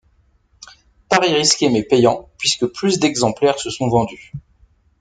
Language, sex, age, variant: French, male, 40-49, Français de métropole